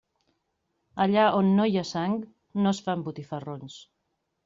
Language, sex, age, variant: Catalan, female, 30-39, Central